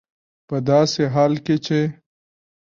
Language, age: Pashto, 19-29